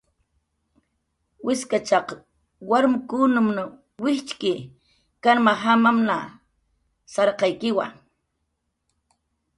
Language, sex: Jaqaru, female